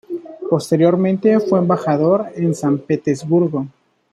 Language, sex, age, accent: Spanish, male, 19-29, México